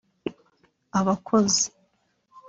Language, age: Kinyarwanda, 19-29